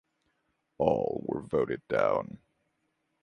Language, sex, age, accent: English, male, 19-29, United States English